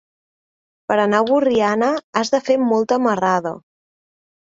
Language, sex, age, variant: Catalan, female, 19-29, Central